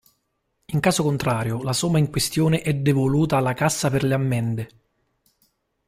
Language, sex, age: Italian, male, 30-39